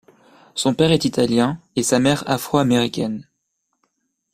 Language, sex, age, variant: French, male, under 19, Français de métropole